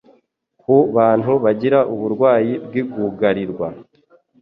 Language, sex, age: Kinyarwanda, female, 19-29